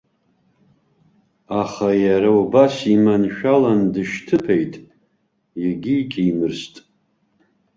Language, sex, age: Abkhazian, male, 50-59